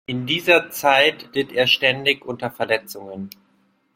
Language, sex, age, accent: German, male, 19-29, Deutschland Deutsch